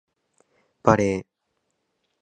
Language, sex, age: Japanese, male, 19-29